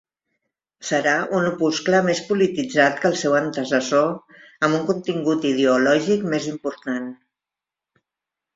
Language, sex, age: Catalan, female, 60-69